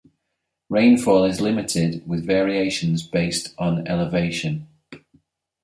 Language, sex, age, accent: English, male, 30-39, England English